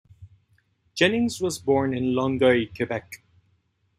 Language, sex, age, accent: English, male, 40-49, Canadian English